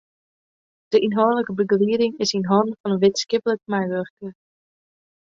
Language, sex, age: Western Frisian, female, under 19